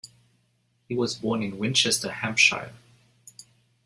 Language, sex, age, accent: English, male, 40-49, United States English